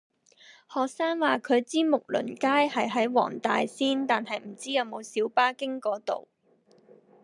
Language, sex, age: Cantonese, female, 30-39